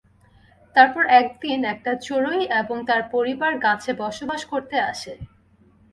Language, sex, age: Bengali, female, 19-29